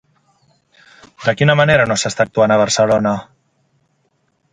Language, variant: Catalan, Central